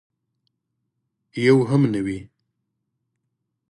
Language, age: Pashto, 30-39